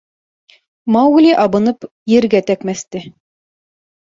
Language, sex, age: Bashkir, female, 19-29